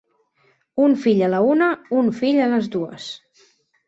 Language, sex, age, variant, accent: Catalan, female, 30-39, Central, Neutre